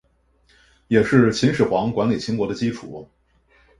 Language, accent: Chinese, 出生地：北京市